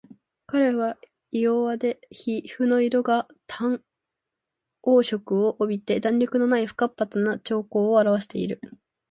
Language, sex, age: Japanese, female, under 19